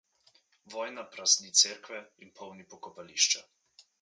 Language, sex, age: Slovenian, male, 19-29